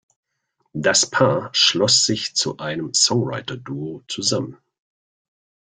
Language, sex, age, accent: German, male, 50-59, Deutschland Deutsch